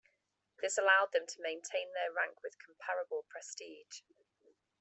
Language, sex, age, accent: English, female, 30-39, England English